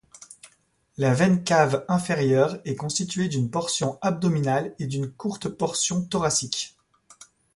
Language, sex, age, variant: French, male, 40-49, Français de métropole